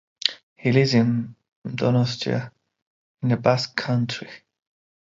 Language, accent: English, Eastern European